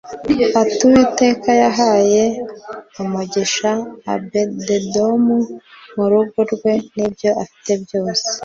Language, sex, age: Kinyarwanda, female, 19-29